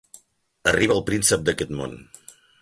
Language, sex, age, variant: Catalan, male, 60-69, Central